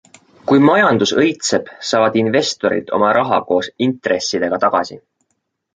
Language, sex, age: Estonian, male, 19-29